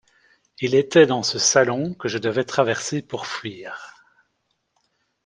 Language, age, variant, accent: French, 30-39, Français d'Europe, Français de Belgique